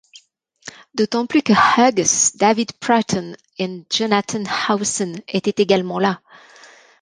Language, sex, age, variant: French, female, 50-59, Français de métropole